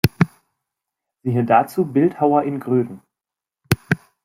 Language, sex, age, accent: German, male, 19-29, Deutschland Deutsch